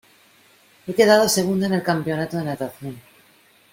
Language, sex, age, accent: Spanish, female, 40-49, España: Norte peninsular (Asturias, Castilla y León, Cantabria, País Vasco, Navarra, Aragón, La Rioja, Guadalajara, Cuenca)